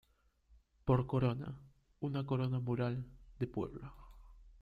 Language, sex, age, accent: Spanish, male, 19-29, Andino-Pacífico: Colombia, Perú, Ecuador, oeste de Bolivia y Venezuela andina